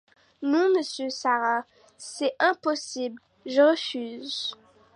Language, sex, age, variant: French, female, 19-29, Français de métropole